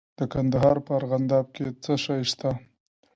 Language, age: Pashto, 19-29